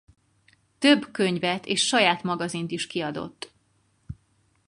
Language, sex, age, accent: Hungarian, female, 30-39, budapesti